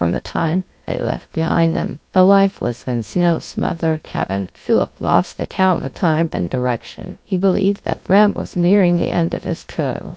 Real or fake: fake